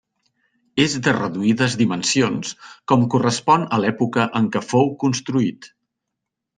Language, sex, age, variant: Catalan, male, 50-59, Central